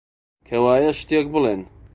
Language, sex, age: Central Kurdish, male, 30-39